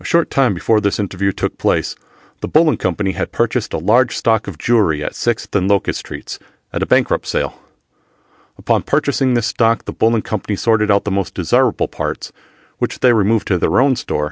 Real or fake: real